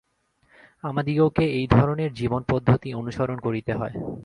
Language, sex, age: Bengali, male, 19-29